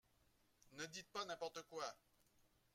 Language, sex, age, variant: French, male, 50-59, Français de métropole